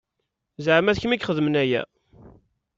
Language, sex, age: Kabyle, male, 30-39